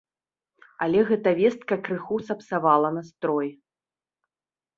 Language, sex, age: Belarusian, female, 30-39